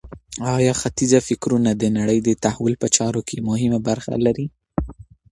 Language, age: Pashto, under 19